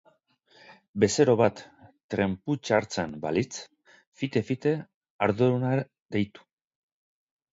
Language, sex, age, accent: Basque, male, 50-59, Mendebalekoa (Araba, Bizkaia, Gipuzkoako mendebaleko herri batzuk)